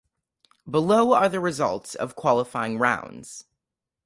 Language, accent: English, United States English